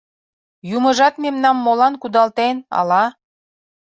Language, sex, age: Mari, female, 40-49